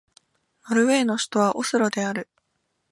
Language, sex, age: Japanese, female, 19-29